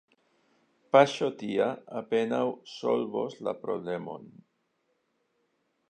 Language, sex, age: Esperanto, male, 60-69